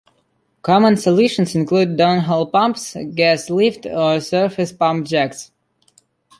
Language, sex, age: English, male, under 19